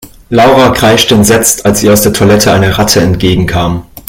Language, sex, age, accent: German, male, 19-29, Deutschland Deutsch